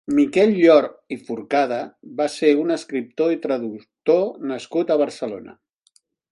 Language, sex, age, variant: Catalan, male, 60-69, Central